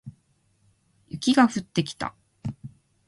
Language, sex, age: Japanese, female, 30-39